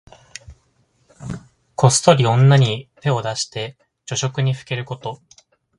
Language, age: Japanese, 19-29